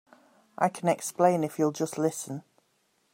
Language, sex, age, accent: English, female, 50-59, England English